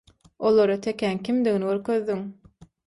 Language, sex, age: Turkmen, female, 19-29